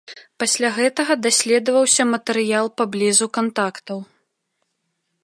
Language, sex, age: Belarusian, female, 19-29